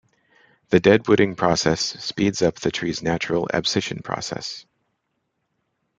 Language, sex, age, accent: English, male, 30-39, United States English